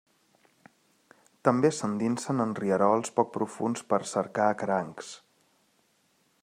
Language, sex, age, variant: Catalan, male, 30-39, Central